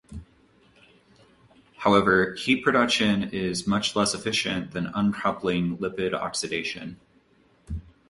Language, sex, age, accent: English, male, 19-29, United States English